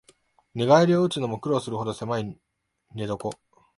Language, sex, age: Japanese, male, 19-29